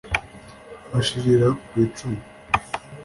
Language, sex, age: Kinyarwanda, male, under 19